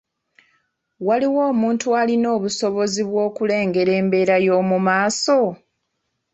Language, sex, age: Ganda, female, 30-39